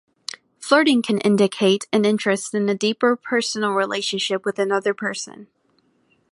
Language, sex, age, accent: English, female, under 19, United States English